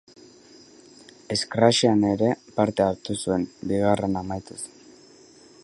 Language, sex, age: Basque, male, 19-29